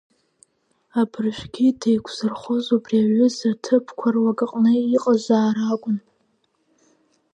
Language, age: Abkhazian, under 19